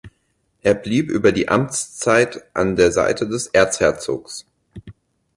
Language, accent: German, Deutschland Deutsch